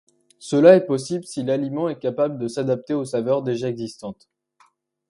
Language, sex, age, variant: French, male, under 19, Français de métropole